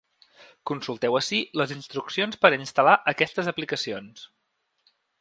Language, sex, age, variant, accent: Catalan, male, 30-39, Central, central